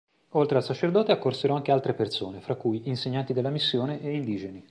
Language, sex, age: Italian, male, 40-49